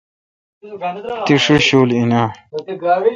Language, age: Kalkoti, 19-29